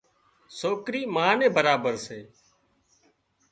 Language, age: Wadiyara Koli, 19-29